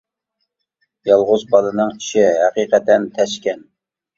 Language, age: Uyghur, 30-39